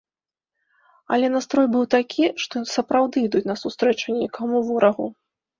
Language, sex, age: Belarusian, female, 40-49